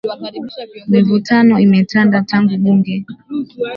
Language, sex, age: Swahili, female, 19-29